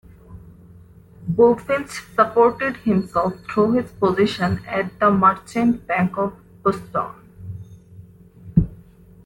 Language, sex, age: English, female, 19-29